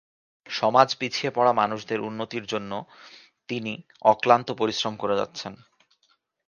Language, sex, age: Bengali, male, 19-29